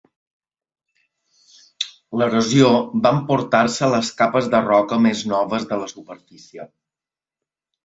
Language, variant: Catalan, Balear